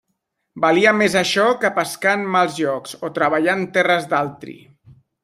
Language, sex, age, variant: Catalan, male, 30-39, Central